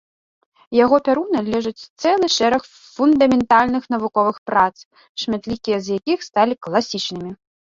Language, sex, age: Belarusian, female, 30-39